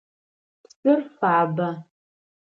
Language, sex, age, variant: Adyghe, female, 19-29, Адыгабзэ (Кирил, пстэумэ зэдыряе)